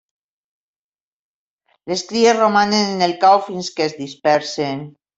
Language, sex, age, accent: Catalan, female, 60-69, valencià